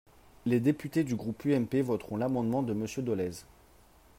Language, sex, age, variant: French, male, 30-39, Français de métropole